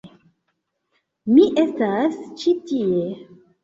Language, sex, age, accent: Esperanto, female, 19-29, Internacia